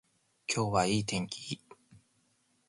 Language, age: Japanese, 19-29